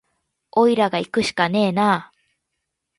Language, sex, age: Japanese, female, 19-29